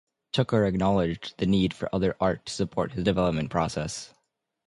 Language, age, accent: English, 19-29, United States English